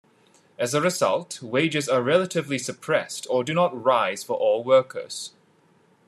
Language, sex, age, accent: English, male, 30-39, Hong Kong English